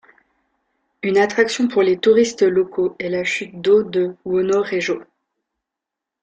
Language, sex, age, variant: French, female, 19-29, Français de métropole